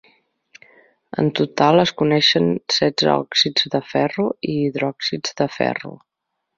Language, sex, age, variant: Catalan, female, 40-49, Central